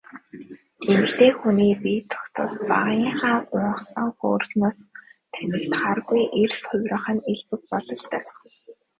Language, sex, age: Mongolian, female, 19-29